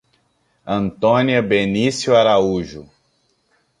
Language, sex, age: Portuguese, male, 30-39